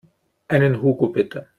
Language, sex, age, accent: German, male, 50-59, Österreichisches Deutsch